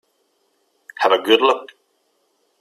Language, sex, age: English, male, 40-49